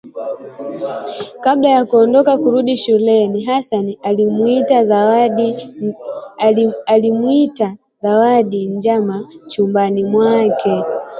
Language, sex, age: Swahili, female, 19-29